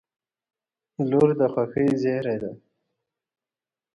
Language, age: Pashto, 19-29